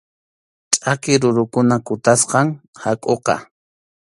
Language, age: Arequipa-La Unión Quechua, 30-39